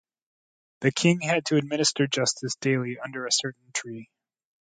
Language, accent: English, United States English